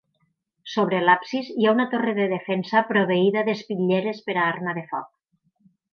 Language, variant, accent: Catalan, Nord-Occidental, Tortosí